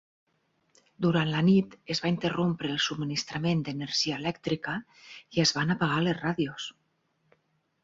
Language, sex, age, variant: Catalan, female, 50-59, Nord-Occidental